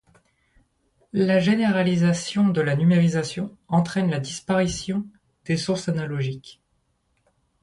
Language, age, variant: French, 30-39, Français de métropole